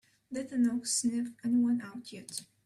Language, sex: English, female